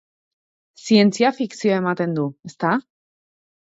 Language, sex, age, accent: Basque, female, 19-29, Erdialdekoa edo Nafarra (Gipuzkoa, Nafarroa)